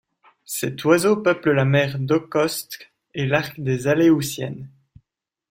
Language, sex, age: French, male, 19-29